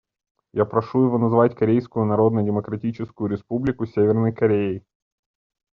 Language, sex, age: Russian, male, 30-39